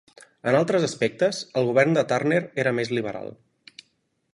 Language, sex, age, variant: Catalan, male, 19-29, Central